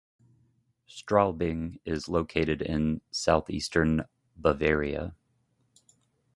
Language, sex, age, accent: English, male, 30-39, United States English